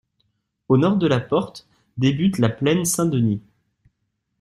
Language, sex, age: French, male, 19-29